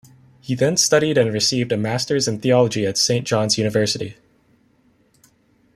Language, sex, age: English, male, 19-29